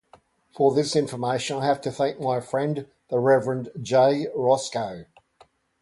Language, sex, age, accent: English, male, 60-69, Australian English